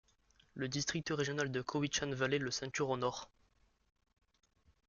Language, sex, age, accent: French, male, under 19, Français du sud de la France